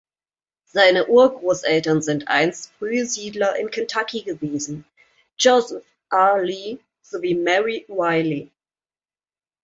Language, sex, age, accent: German, female, 30-39, Deutschland Deutsch